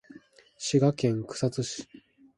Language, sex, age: Japanese, male, 19-29